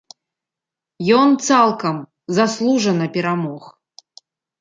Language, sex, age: Belarusian, female, 40-49